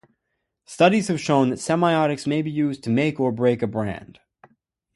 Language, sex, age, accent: English, male, 19-29, United States English